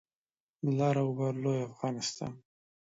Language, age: Pashto, 19-29